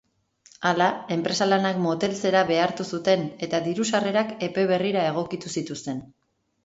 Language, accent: Basque, Erdialdekoa edo Nafarra (Gipuzkoa, Nafarroa)